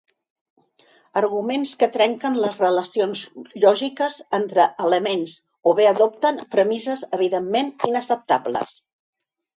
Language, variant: Catalan, Central